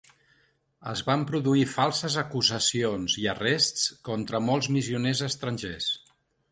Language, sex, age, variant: Catalan, male, 60-69, Central